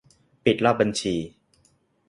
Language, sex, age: Thai, male, 19-29